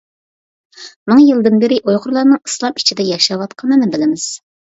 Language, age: Uyghur, under 19